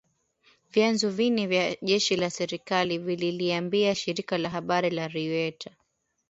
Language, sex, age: Swahili, female, 19-29